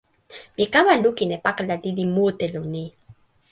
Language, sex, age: Toki Pona, female, 19-29